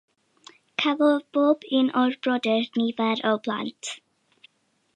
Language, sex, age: Welsh, female, under 19